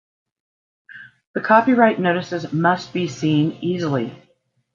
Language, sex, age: English, female, 50-59